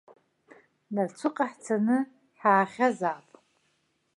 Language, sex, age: Abkhazian, female, 50-59